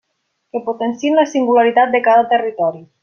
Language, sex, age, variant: Catalan, female, 19-29, Nord-Occidental